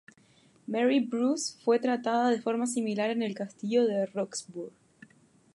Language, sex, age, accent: Spanish, female, 19-29, España: Islas Canarias